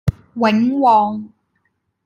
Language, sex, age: Cantonese, female, 19-29